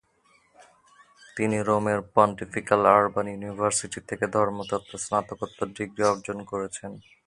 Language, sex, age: Bengali, male, 30-39